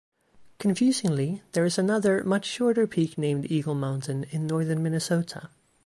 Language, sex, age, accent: English, female, 30-39, United States English